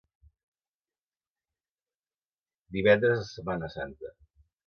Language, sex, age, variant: Catalan, male, 60-69, Central